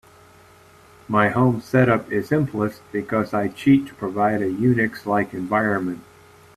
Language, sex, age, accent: English, male, 60-69, United States English